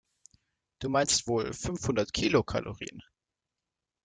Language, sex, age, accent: German, male, 19-29, Schweizerdeutsch